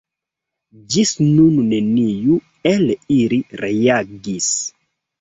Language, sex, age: Esperanto, male, 30-39